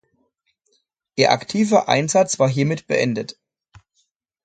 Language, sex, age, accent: German, male, 40-49, Deutschland Deutsch